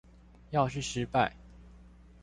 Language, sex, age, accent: Chinese, male, 19-29, 出生地：彰化縣